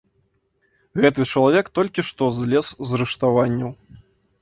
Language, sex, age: Belarusian, male, 19-29